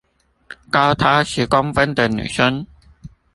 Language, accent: Chinese, 出生地：臺北市